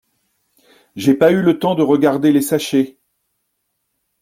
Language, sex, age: French, male, 50-59